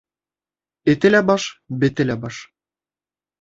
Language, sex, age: Bashkir, male, 19-29